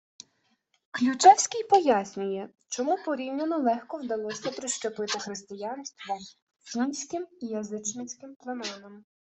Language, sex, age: Ukrainian, female, 19-29